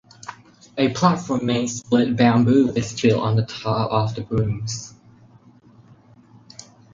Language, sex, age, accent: English, male, under 19, United States English